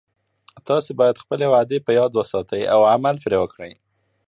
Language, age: Pashto, 30-39